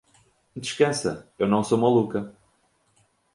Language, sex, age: Portuguese, male, 40-49